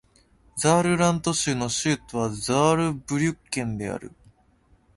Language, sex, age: Japanese, male, 19-29